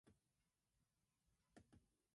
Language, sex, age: English, female, under 19